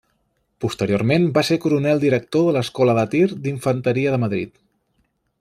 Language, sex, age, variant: Catalan, male, 19-29, Central